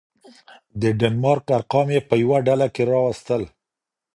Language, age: Pashto, 50-59